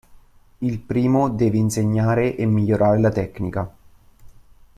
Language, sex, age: Italian, male, 19-29